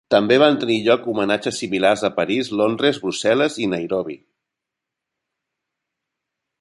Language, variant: Catalan, Central